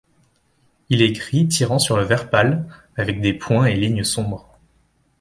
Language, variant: French, Français de métropole